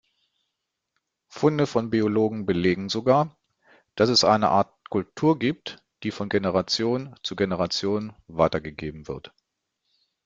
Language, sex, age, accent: German, male, 50-59, Deutschland Deutsch